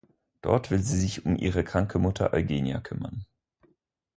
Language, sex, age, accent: German, male, 19-29, Schweizerdeutsch